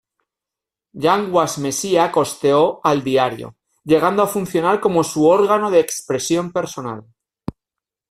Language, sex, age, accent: Spanish, male, 40-49, España: Norte peninsular (Asturias, Castilla y León, Cantabria, País Vasco, Navarra, Aragón, La Rioja, Guadalajara, Cuenca)